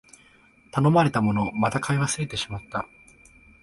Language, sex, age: Japanese, male, 19-29